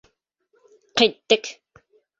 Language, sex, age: Bashkir, female, 40-49